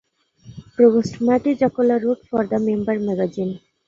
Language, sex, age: English, female, 19-29